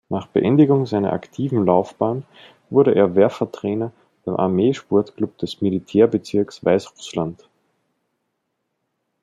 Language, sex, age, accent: German, male, 19-29, Österreichisches Deutsch